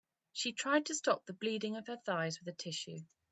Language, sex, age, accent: English, female, 19-29, England English